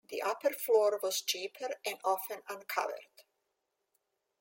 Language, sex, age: English, female, 60-69